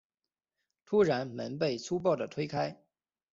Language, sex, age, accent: Chinese, male, 19-29, 出生地：山西省